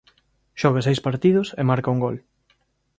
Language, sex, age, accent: Galician, male, 30-39, Normativo (estándar)